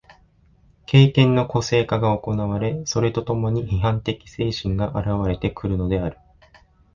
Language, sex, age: Japanese, male, 19-29